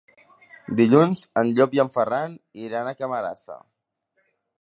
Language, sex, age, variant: Catalan, male, 19-29, Central